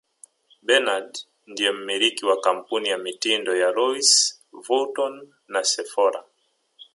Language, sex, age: Swahili, male, 30-39